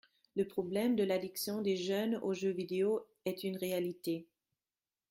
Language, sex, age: French, female, 40-49